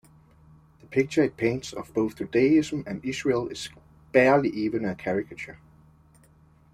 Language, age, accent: English, 19-29, England English